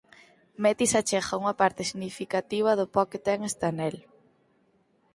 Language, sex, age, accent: Galician, female, 19-29, Central (gheada)